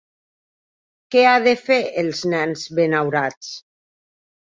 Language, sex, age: Catalan, female, 40-49